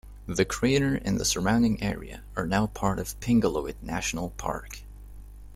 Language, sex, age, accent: English, male, 19-29, United States English